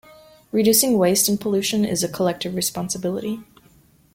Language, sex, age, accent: English, female, 30-39, United States English